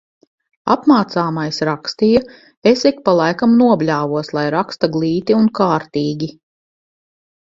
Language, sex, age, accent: Latvian, female, 50-59, Riga